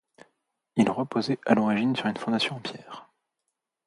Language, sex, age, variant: French, male, 30-39, Français de métropole